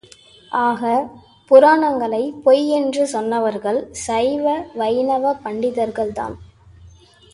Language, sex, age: Tamil, female, 19-29